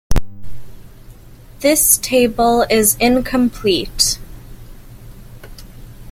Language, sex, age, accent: English, female, under 19, Canadian English